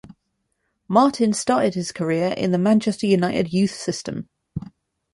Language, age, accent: English, 30-39, England English